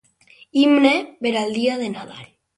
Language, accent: Catalan, valencià